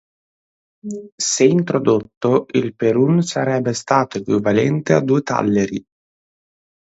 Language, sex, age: Italian, male, 19-29